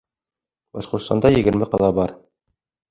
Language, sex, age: Bashkir, male, 30-39